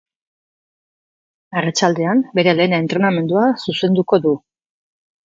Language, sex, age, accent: Basque, female, 50-59, Erdialdekoa edo Nafarra (Gipuzkoa, Nafarroa)